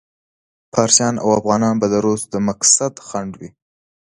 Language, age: Pashto, 19-29